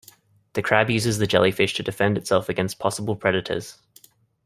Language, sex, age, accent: English, male, 19-29, Australian English